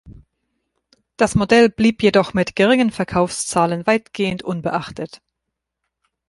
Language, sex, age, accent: German, female, 30-39, Deutschland Deutsch